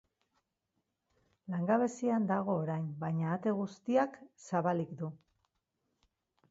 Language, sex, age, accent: Basque, female, 50-59, Mendebalekoa (Araba, Bizkaia, Gipuzkoako mendebaleko herri batzuk)